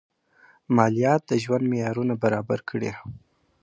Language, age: Pashto, 19-29